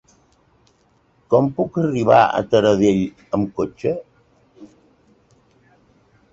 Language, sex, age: Catalan, male, 70-79